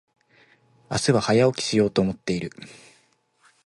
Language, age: Japanese, 19-29